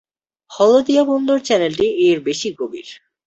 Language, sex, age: Bengali, male, under 19